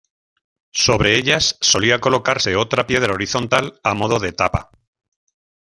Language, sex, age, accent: Spanish, male, 50-59, España: Centro-Sur peninsular (Madrid, Toledo, Castilla-La Mancha)